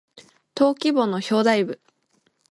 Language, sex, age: Japanese, female, 19-29